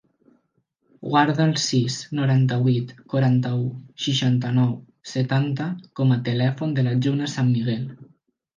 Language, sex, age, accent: Catalan, male, 19-29, valencià